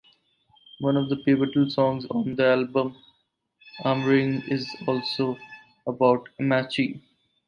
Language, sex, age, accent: English, male, 19-29, India and South Asia (India, Pakistan, Sri Lanka)